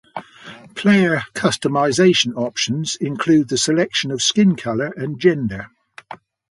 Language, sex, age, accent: English, male, 70-79, England English